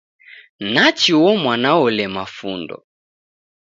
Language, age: Taita, 19-29